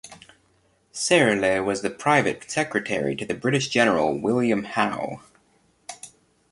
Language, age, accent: English, 19-29, United States English